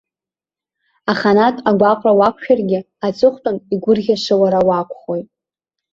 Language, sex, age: Abkhazian, female, under 19